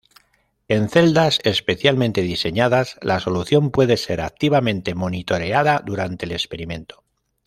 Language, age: Spanish, 30-39